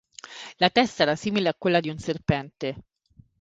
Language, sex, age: Italian, female, 40-49